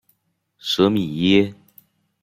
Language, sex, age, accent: Chinese, male, under 19, 出生地：福建省